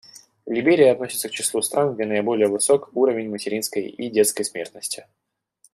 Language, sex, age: Russian, male, 19-29